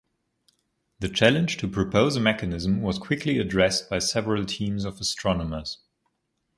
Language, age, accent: English, 19-29, United States English